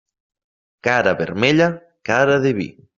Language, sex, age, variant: Catalan, male, 19-29, Nord-Occidental